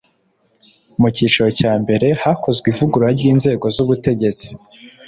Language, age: Kinyarwanda, 19-29